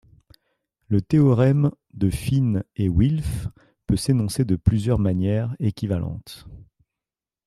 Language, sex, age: French, male, 40-49